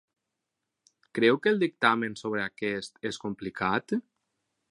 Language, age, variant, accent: Catalan, 19-29, Valencià central, valencià